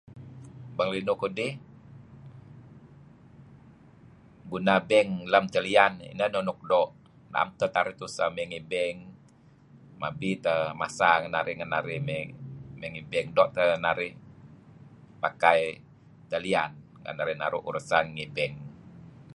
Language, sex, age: Kelabit, male, 50-59